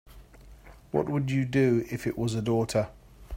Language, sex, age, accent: English, male, 50-59, England English